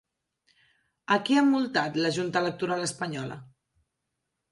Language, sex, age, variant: Catalan, female, 30-39, Central